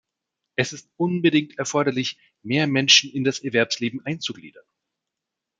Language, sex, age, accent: German, male, 30-39, Deutschland Deutsch